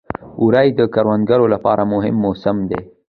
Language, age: Pashto, under 19